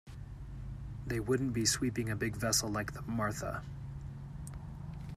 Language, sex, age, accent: English, male, 30-39, United States English